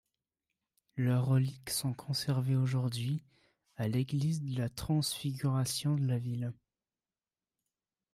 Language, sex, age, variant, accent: French, male, 19-29, Français d'Europe, Français de Suisse